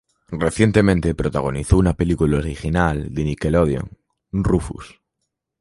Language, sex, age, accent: Spanish, male, under 19, España: Norte peninsular (Asturias, Castilla y León, Cantabria, País Vasco, Navarra, Aragón, La Rioja, Guadalajara, Cuenca)